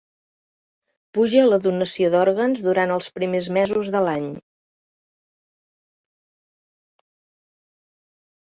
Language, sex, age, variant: Catalan, female, 50-59, Central